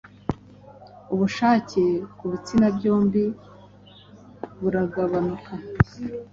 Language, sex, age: Kinyarwanda, female, 40-49